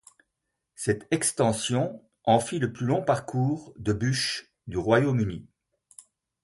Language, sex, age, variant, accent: French, male, 60-69, Français d'Europe, Français de Belgique